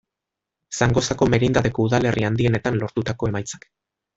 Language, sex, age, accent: Basque, male, 30-39, Mendebalekoa (Araba, Bizkaia, Gipuzkoako mendebaleko herri batzuk)